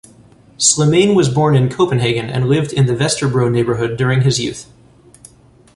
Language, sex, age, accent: English, male, 30-39, United States English